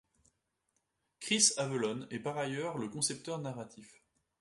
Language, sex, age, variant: French, male, 19-29, Français de métropole